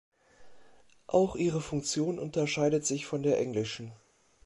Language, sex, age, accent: German, male, 40-49, Deutschland Deutsch